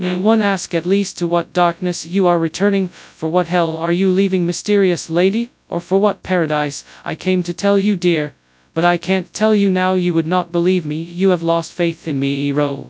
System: TTS, FastPitch